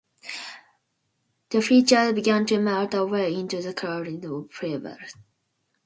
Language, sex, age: English, female, 19-29